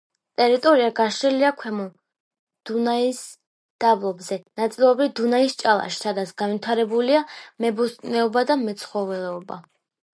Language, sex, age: Georgian, female, under 19